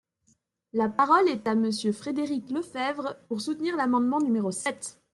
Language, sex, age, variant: French, female, 19-29, Français de métropole